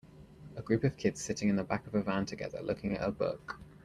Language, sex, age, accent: English, male, 19-29, England English